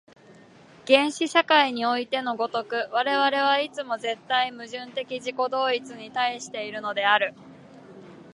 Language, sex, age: Japanese, female, 19-29